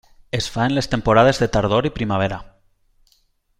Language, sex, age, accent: Catalan, male, 19-29, valencià